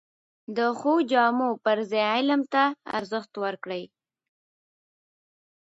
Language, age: Pashto, under 19